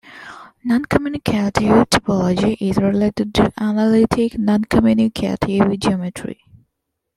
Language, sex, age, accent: English, female, 19-29, India and South Asia (India, Pakistan, Sri Lanka)